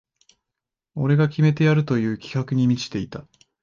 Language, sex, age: Japanese, male, 19-29